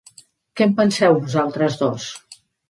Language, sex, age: Catalan, female, 50-59